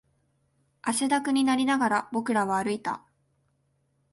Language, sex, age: Japanese, female, 19-29